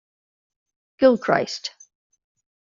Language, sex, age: English, female, 50-59